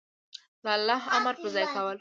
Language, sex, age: Pashto, female, under 19